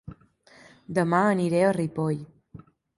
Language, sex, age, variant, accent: Catalan, female, 19-29, Balear, mallorquí